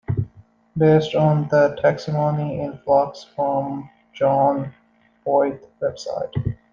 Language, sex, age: English, male, 19-29